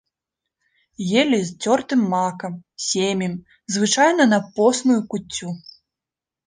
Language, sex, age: Belarusian, female, 19-29